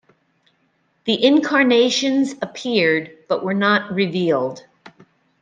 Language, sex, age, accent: English, female, 19-29, United States English